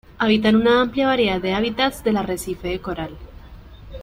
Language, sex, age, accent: Spanish, female, 19-29, Andino-Pacífico: Colombia, Perú, Ecuador, oeste de Bolivia y Venezuela andina